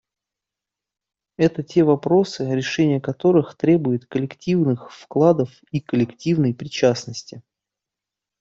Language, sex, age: Russian, male, 30-39